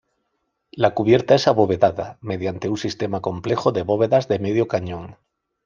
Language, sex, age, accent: Spanish, male, 40-49, España: Sur peninsular (Andalucia, Extremadura, Murcia)